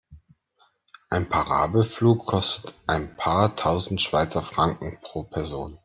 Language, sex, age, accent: German, male, 30-39, Deutschland Deutsch